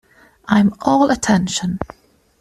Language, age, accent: English, 19-29, England English